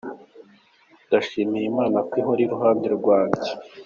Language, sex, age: Kinyarwanda, male, 19-29